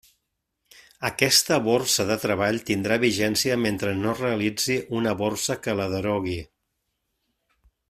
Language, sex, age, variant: Catalan, male, 50-59, Central